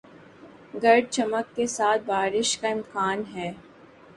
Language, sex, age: Urdu, female, 19-29